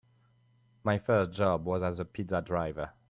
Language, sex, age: English, male, 19-29